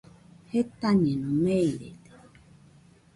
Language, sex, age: Nüpode Huitoto, female, 40-49